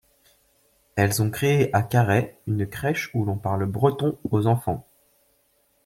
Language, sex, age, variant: French, male, 19-29, Français de métropole